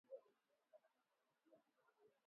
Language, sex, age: Swahili, male, 19-29